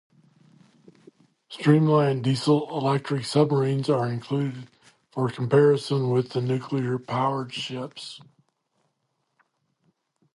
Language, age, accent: English, 60-69, United States English